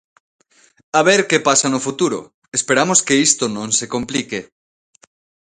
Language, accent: Galician, Normativo (estándar)